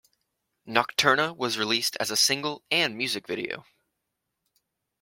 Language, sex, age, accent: English, male, 19-29, United States English